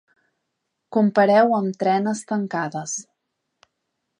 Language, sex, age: Catalan, female, 19-29